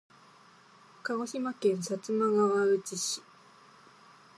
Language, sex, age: Japanese, female, 19-29